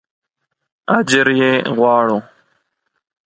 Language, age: Pashto, 19-29